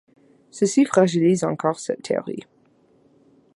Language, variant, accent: French, Français d'Amérique du Nord, Français du Canada